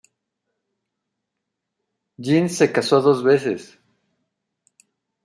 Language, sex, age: Spanish, male, 30-39